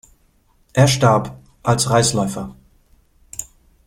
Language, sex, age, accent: German, male, 30-39, Deutschland Deutsch